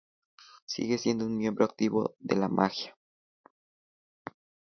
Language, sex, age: Spanish, male, 19-29